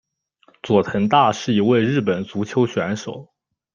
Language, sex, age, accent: Chinese, male, 19-29, 出生地：浙江省